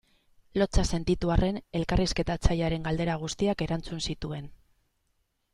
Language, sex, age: Basque, female, 40-49